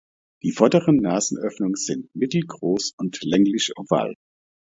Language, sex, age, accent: German, male, 50-59, Deutschland Deutsch